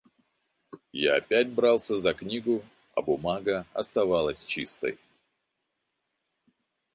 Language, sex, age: Russian, male, 30-39